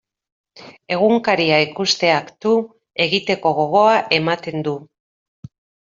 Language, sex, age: Basque, female, 40-49